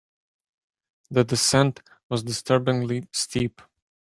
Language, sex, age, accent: English, male, 19-29, United States English